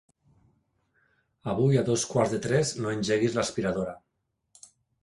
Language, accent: Catalan, nord-occidental; valencià; Tortosí